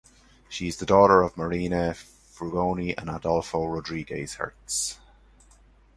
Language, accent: English, Irish English